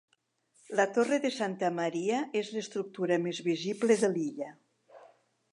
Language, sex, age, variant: Catalan, female, 60-69, Central